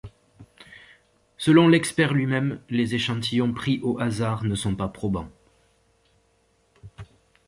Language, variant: French, Français de métropole